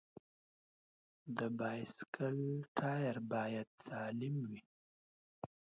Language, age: Pashto, 19-29